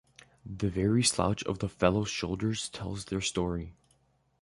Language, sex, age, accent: English, male, under 19, United States English